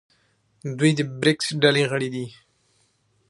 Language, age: Pashto, 19-29